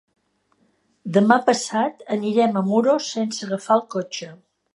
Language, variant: Catalan, Central